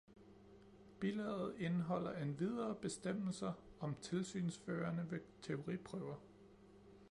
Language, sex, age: Danish, male, 30-39